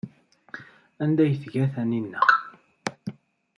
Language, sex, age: Kabyle, male, 19-29